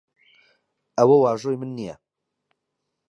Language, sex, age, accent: Central Kurdish, male, 30-39, سۆرانی